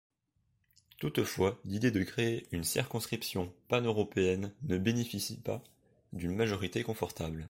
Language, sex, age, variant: French, male, under 19, Français de métropole